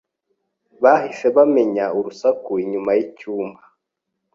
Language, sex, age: Kinyarwanda, male, 19-29